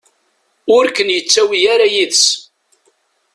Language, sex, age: Kabyle, female, 60-69